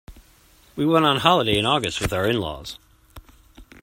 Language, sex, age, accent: English, male, 40-49, United States English